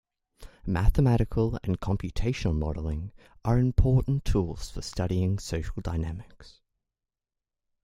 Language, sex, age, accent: English, male, 19-29, England English